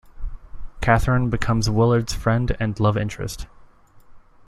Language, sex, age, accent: English, male, 19-29, United States English